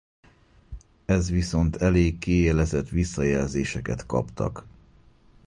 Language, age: Hungarian, 40-49